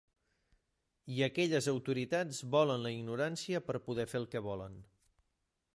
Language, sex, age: Catalan, male, 30-39